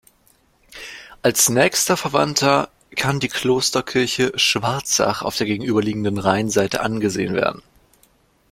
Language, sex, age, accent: German, male, under 19, Deutschland Deutsch